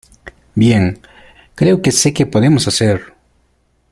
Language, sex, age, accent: Spanish, male, 19-29, Andino-Pacífico: Colombia, Perú, Ecuador, oeste de Bolivia y Venezuela andina